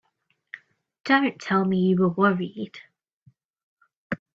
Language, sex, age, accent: English, female, 19-29, England English